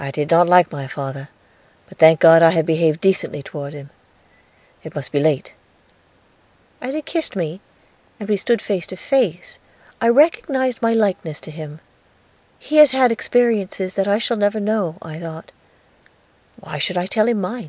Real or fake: real